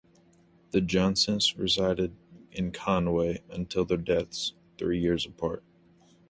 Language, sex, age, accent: English, male, 19-29, United States English